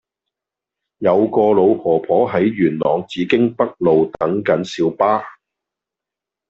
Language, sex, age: Cantonese, male, 50-59